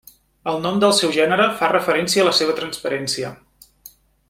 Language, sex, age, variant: Catalan, male, 30-39, Central